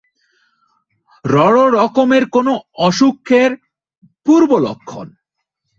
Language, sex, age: Bengali, male, 19-29